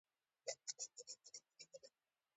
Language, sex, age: Pashto, female, 19-29